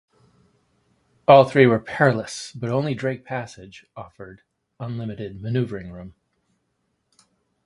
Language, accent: English, United States English